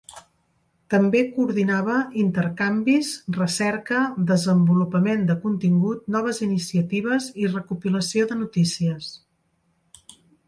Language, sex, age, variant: Catalan, female, 50-59, Central